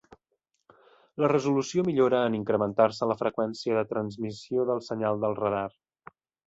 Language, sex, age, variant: Catalan, male, 19-29, Central